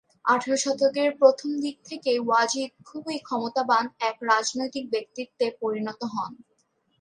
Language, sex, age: Bengali, female, under 19